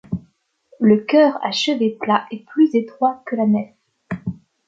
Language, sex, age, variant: French, female, 19-29, Français de métropole